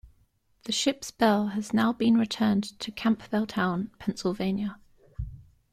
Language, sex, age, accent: English, female, 19-29, England English